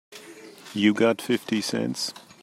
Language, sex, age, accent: English, male, 40-49, United States English